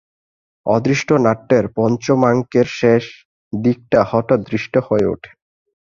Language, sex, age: Bengali, male, 19-29